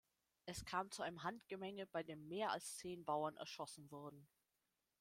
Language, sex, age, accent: German, female, 30-39, Deutschland Deutsch